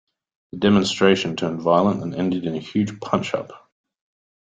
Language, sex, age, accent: English, male, 30-39, Australian English